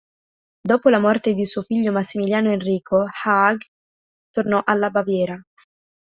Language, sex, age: Italian, female, 19-29